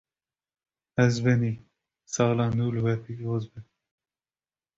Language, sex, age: Kurdish, male, 19-29